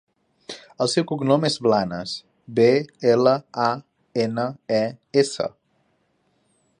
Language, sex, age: Catalan, male, 19-29